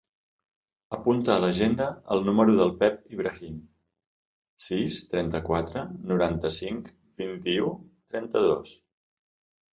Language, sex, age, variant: Catalan, male, 40-49, Central